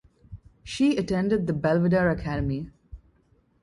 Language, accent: English, India and South Asia (India, Pakistan, Sri Lanka)